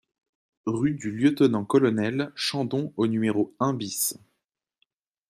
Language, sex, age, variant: French, male, 19-29, Français de métropole